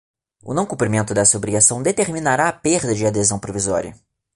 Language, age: Portuguese, under 19